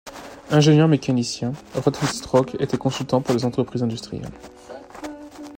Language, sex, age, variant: French, male, 19-29, Français de métropole